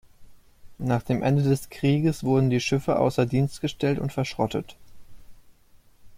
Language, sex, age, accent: German, male, 19-29, Deutschland Deutsch